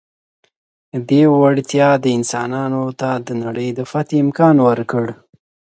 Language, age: Pashto, 19-29